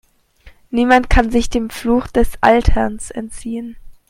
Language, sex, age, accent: German, male, 40-49, Deutschland Deutsch